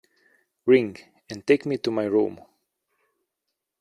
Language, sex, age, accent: English, male, 19-29, United States English